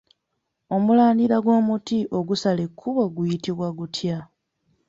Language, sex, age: Ganda, female, 19-29